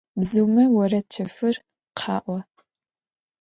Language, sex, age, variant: Adyghe, female, 19-29, Адыгабзэ (Кирил, пстэумэ зэдыряе)